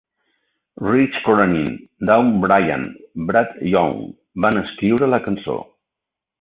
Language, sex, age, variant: Catalan, male, 60-69, Central